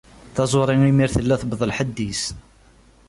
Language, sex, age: Kabyle, male, 30-39